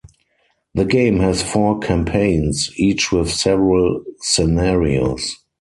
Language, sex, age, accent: English, male, 50-59, German English